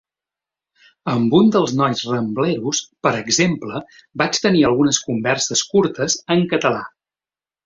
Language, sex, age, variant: Catalan, male, 30-39, Central